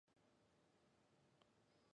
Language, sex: Japanese, female